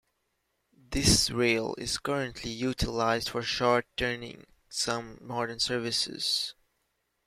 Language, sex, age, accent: English, male, 19-29, West Indies and Bermuda (Bahamas, Bermuda, Jamaica, Trinidad)